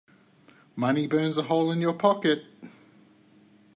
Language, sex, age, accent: English, male, 30-39, Australian English